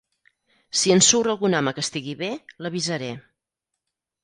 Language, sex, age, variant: Catalan, female, 50-59, Central